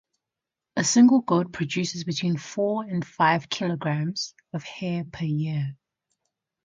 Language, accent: English, Southern African (South Africa, Zimbabwe, Namibia)